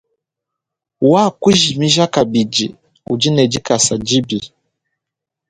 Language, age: Luba-Lulua, 19-29